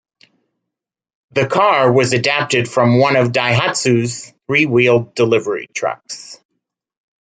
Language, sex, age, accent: English, male, 30-39, United States English